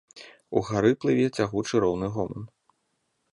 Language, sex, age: Belarusian, male, 30-39